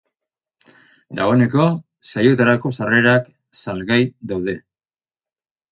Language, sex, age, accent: Basque, male, 50-59, Mendebalekoa (Araba, Bizkaia, Gipuzkoako mendebaleko herri batzuk)